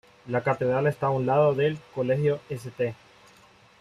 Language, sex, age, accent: Spanish, male, 19-29, América central